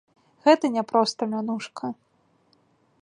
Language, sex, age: Belarusian, female, 19-29